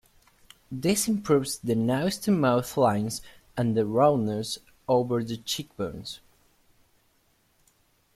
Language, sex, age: English, male, 19-29